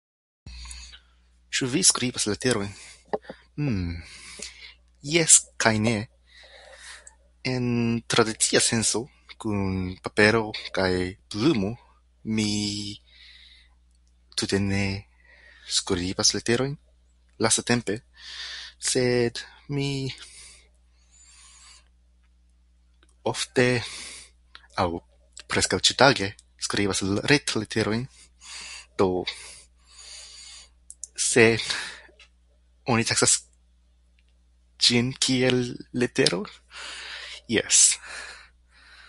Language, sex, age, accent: Esperanto, male, 19-29, Internacia